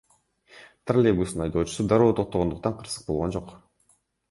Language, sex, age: Kyrgyz, male, under 19